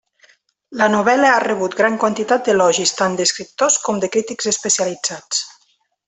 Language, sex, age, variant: Catalan, female, 30-39, Nord-Occidental